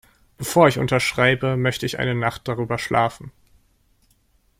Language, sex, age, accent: German, male, 19-29, Deutschland Deutsch